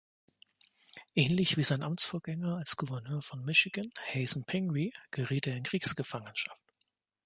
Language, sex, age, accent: German, male, 30-39, Deutschland Deutsch